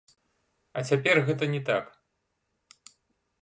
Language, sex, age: Belarusian, male, 50-59